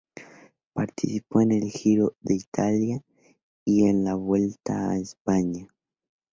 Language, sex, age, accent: Spanish, male, under 19, México